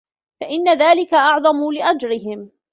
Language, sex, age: Arabic, female, 19-29